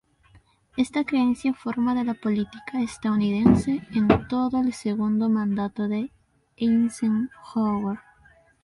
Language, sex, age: Spanish, female, under 19